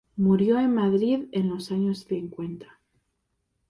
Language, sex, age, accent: Spanish, female, under 19, España: Norte peninsular (Asturias, Castilla y León, Cantabria, País Vasco, Navarra, Aragón, La Rioja, Guadalajara, Cuenca)